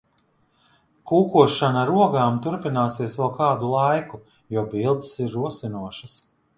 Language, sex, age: Latvian, male, 40-49